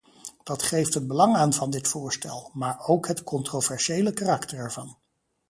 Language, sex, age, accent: Dutch, male, 50-59, Nederlands Nederlands